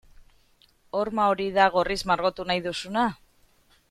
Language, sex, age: Basque, female, 30-39